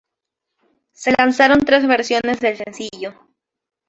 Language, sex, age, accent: Spanish, female, 19-29, Andino-Pacífico: Colombia, Perú, Ecuador, oeste de Bolivia y Venezuela andina